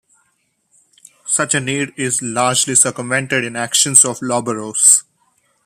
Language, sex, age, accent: English, male, 19-29, India and South Asia (India, Pakistan, Sri Lanka)